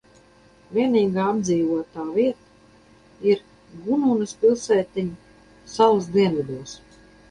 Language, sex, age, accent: Latvian, female, 50-59, Kurzeme